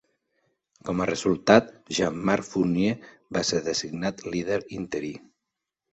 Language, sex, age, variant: Catalan, male, 50-59, Central